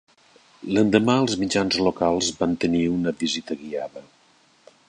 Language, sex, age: Catalan, male, 50-59